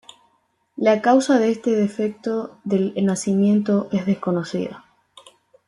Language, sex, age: Spanish, female, 19-29